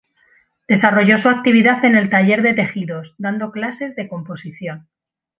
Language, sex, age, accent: Spanish, female, 40-49, España: Centro-Sur peninsular (Madrid, Toledo, Castilla-La Mancha)